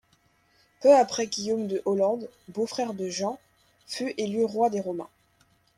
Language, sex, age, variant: French, female, under 19, Français de métropole